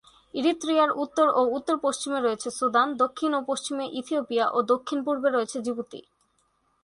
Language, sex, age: Bengali, female, 19-29